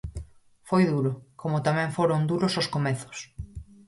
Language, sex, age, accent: Galician, female, 30-39, Normativo (estándar)